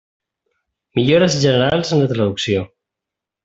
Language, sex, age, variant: Catalan, male, 30-39, Central